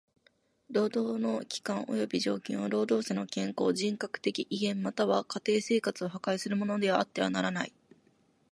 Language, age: Japanese, 19-29